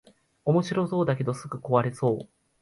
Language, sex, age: Japanese, male, 19-29